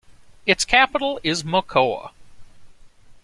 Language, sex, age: English, male, 19-29